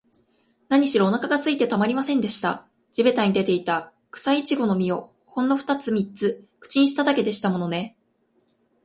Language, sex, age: Japanese, female, 19-29